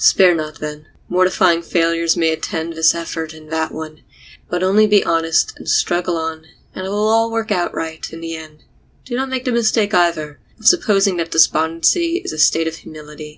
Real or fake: real